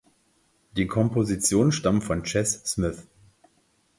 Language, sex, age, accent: German, male, 50-59, Deutschland Deutsch